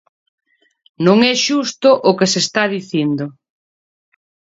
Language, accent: Galician, Normativo (estándar)